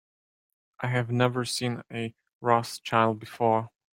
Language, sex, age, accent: English, male, 19-29, United States English